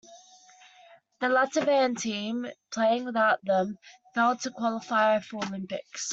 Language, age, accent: English, under 19, Australian English